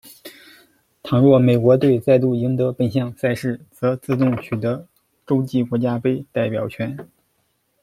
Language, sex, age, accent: Chinese, male, 19-29, 出生地：江苏省